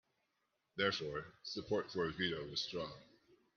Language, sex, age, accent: English, male, 30-39, United States English